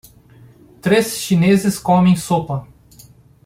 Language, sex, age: Portuguese, male, 40-49